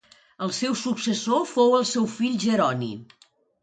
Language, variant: Catalan, Nord-Occidental